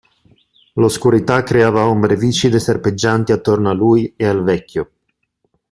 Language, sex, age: Italian, male, 30-39